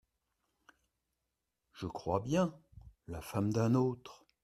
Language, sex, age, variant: French, male, 50-59, Français de métropole